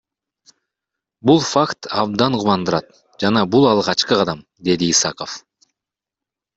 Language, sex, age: Kyrgyz, male, 30-39